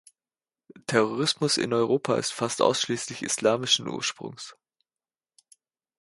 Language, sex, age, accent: German, male, 19-29, Deutschland Deutsch